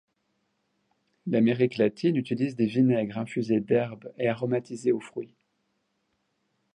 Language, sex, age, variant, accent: French, male, 40-49, Français d'Europe, Français de Suisse